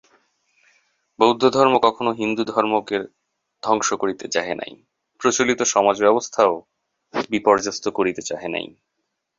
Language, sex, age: Bengali, male, 19-29